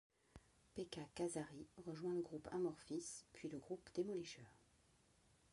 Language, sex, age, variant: French, female, 50-59, Français de métropole